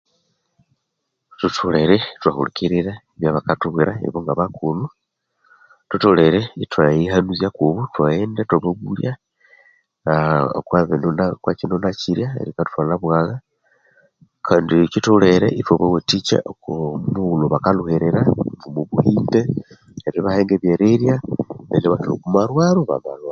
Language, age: Konzo, 50-59